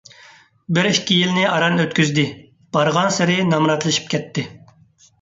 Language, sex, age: Uyghur, male, 30-39